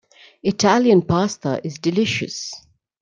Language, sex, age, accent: English, female, 40-49, India and South Asia (India, Pakistan, Sri Lanka)